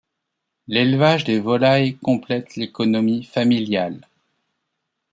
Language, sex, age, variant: French, male, 40-49, Français de métropole